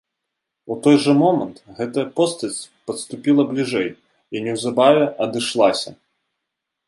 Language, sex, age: Belarusian, male, 19-29